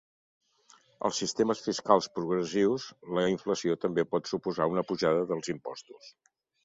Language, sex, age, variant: Catalan, male, 60-69, Central